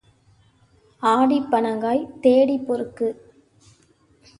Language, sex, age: Tamil, female, 19-29